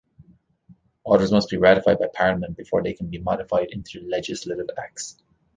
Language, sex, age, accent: English, male, 30-39, Irish English